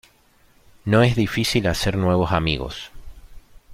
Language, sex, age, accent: Spanish, male, 30-39, Rioplatense: Argentina, Uruguay, este de Bolivia, Paraguay